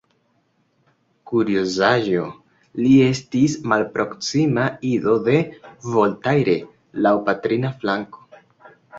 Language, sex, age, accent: Esperanto, male, 19-29, Internacia